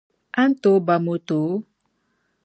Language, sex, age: Dagbani, female, 19-29